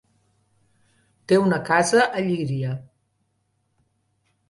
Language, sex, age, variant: Catalan, female, 50-59, Central